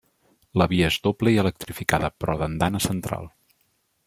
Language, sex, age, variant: Catalan, male, 40-49, Central